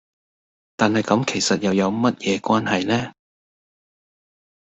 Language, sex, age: Cantonese, male, 50-59